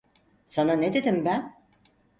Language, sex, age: Turkish, female, 60-69